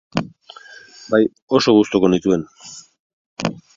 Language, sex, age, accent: Basque, male, 60-69, Mendebalekoa (Araba, Bizkaia, Gipuzkoako mendebaleko herri batzuk)